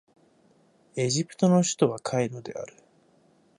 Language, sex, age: Japanese, male, 19-29